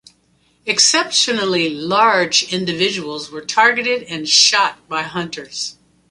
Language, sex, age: English, female, 70-79